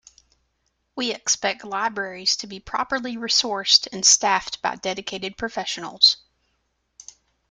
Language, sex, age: English, female, 40-49